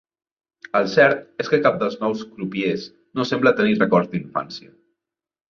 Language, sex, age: Catalan, male, 19-29